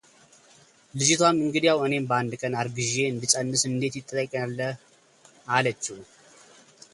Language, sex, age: Amharic, male, 30-39